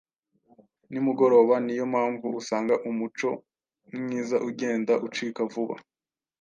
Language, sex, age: Kinyarwanda, male, 19-29